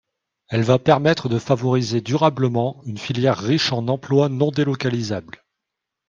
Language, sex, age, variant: French, male, 30-39, Français de métropole